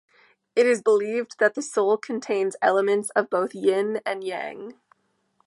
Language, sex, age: English, female, 30-39